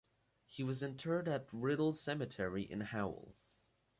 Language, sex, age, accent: English, male, under 19, United States English